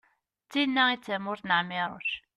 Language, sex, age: Kabyle, female, 19-29